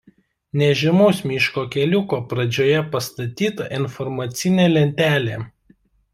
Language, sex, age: Lithuanian, male, 19-29